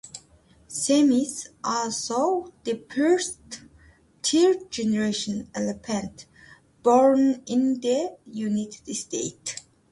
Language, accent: English, United States English